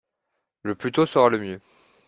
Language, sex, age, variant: French, male, 19-29, Français de métropole